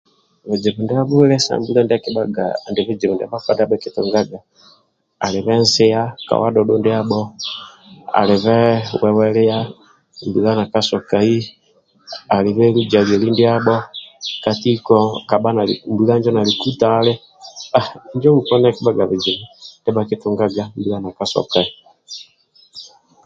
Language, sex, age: Amba (Uganda), male, 30-39